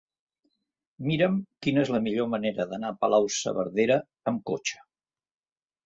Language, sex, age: Catalan, male, 70-79